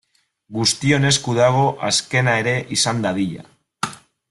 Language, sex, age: Basque, male, 30-39